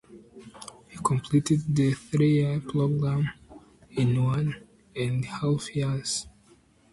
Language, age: English, 19-29